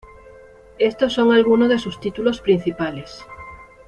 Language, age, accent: Spanish, 40-49, España: Norte peninsular (Asturias, Castilla y León, Cantabria, País Vasco, Navarra, Aragón, La Rioja, Guadalajara, Cuenca)